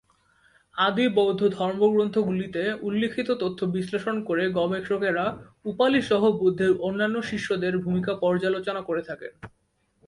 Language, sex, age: Bengali, male, 19-29